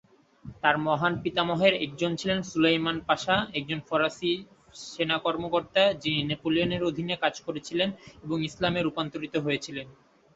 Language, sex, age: Bengali, male, 19-29